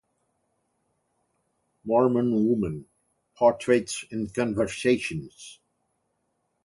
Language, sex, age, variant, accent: Catalan, male, 60-69, Central, central